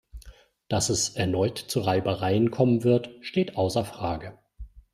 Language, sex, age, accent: German, male, 40-49, Deutschland Deutsch